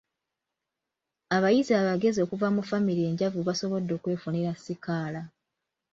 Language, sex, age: Ganda, female, 19-29